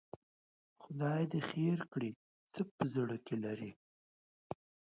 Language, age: Pashto, 19-29